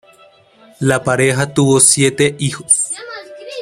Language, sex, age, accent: Spanish, male, 19-29, América central